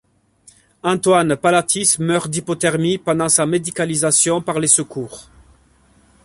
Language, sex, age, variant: French, male, 40-49, Français de métropole